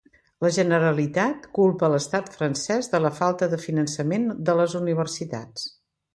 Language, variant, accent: Catalan, Central, central